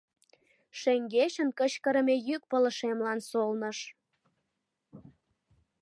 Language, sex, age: Mari, female, 19-29